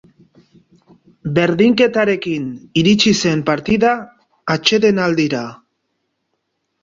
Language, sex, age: Basque, male, 40-49